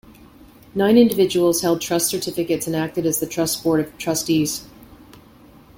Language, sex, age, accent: English, female, 50-59, Canadian English